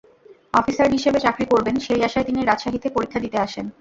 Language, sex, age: Bengali, female, 19-29